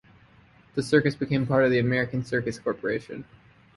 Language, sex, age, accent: English, male, 30-39, United States English